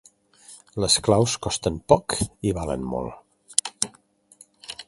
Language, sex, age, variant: Catalan, male, 60-69, Central